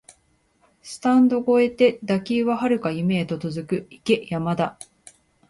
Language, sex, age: Japanese, female, 40-49